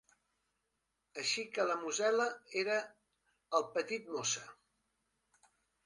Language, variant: Catalan, Central